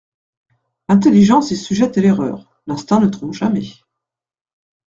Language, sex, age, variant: French, female, 40-49, Français de métropole